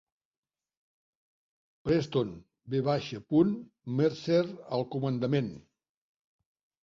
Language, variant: Catalan, Central